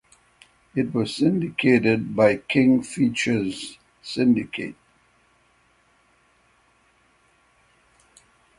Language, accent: English, United States English